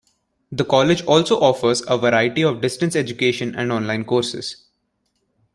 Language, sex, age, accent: English, male, under 19, India and South Asia (India, Pakistan, Sri Lanka)